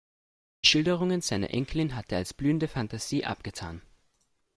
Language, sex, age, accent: German, male, under 19, Österreichisches Deutsch